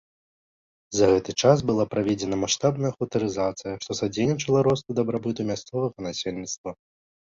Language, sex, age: Belarusian, male, 19-29